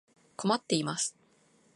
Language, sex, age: Japanese, female, 19-29